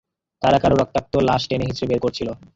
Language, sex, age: Bengali, male, 19-29